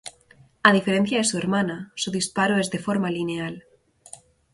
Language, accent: Spanish, España: Norte peninsular (Asturias, Castilla y León, Cantabria, País Vasco, Navarra, Aragón, La Rioja, Guadalajara, Cuenca)